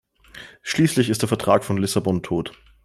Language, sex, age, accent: German, male, 19-29, Österreichisches Deutsch